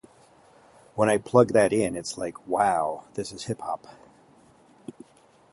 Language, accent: English, United States English